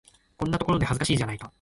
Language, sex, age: Japanese, male, 19-29